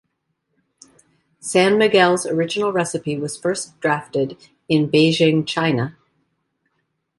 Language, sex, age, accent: English, female, 40-49, United States English